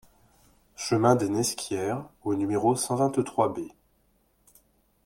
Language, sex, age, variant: French, male, 30-39, Français de métropole